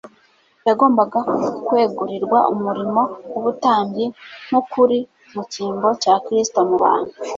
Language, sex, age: Kinyarwanda, female, 30-39